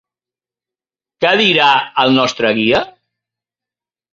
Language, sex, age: Catalan, male, 40-49